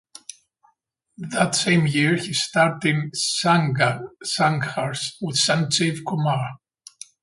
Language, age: English, 40-49